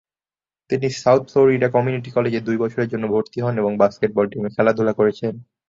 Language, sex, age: Bengali, male, 19-29